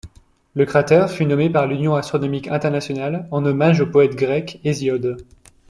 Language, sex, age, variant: French, male, 19-29, Français de métropole